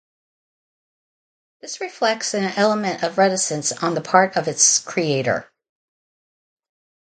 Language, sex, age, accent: English, female, 60-69, United States English